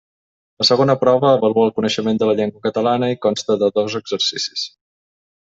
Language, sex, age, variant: Catalan, male, 30-39, Balear